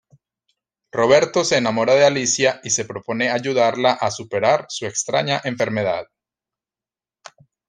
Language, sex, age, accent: Spanish, male, 40-49, Andino-Pacífico: Colombia, Perú, Ecuador, oeste de Bolivia y Venezuela andina